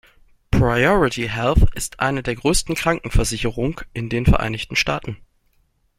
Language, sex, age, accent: German, male, 19-29, Deutschland Deutsch